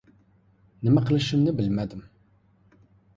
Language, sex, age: Uzbek, male, 19-29